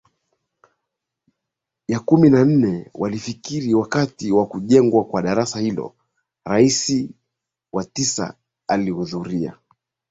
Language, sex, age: Swahili, male, 30-39